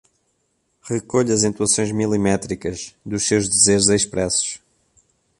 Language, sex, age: Portuguese, male, 19-29